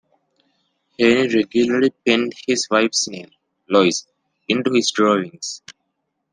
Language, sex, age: English, male, 19-29